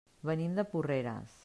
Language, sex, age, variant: Catalan, female, 50-59, Central